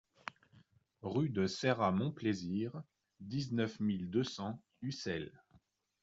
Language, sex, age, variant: French, male, 30-39, Français de métropole